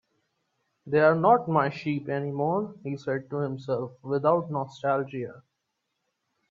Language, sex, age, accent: English, male, 19-29, India and South Asia (India, Pakistan, Sri Lanka)